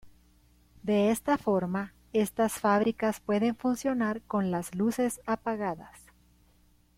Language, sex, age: Spanish, female, 40-49